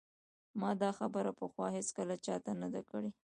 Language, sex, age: Pashto, female, 19-29